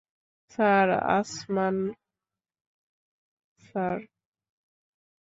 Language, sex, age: Bengali, female, 19-29